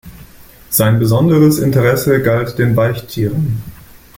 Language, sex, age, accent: German, male, 30-39, Deutschland Deutsch